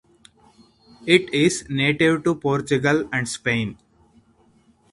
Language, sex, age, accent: English, male, 19-29, India and South Asia (India, Pakistan, Sri Lanka)